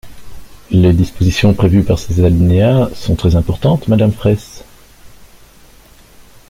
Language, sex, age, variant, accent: French, male, 50-59, Français d'Europe, Français de Belgique